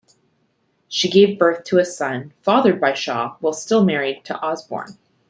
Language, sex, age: English, female, 30-39